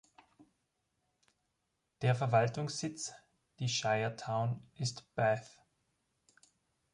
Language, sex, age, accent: German, male, 19-29, Österreichisches Deutsch